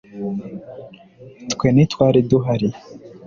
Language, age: Kinyarwanda, 19-29